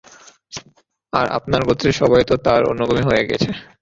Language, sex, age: Bengali, male, 19-29